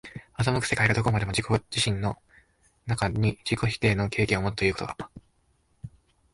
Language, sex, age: Japanese, male, under 19